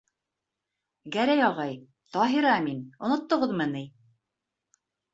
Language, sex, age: Bashkir, female, 40-49